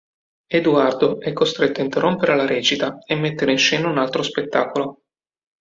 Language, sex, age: Italian, male, 30-39